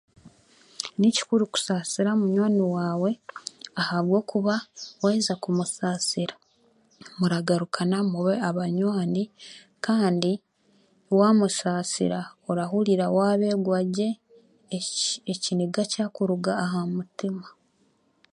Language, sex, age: Chiga, female, 19-29